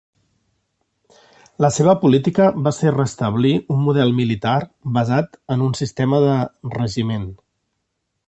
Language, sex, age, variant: Catalan, male, 40-49, Central